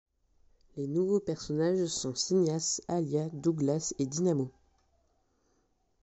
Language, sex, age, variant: French, male, under 19, Français de métropole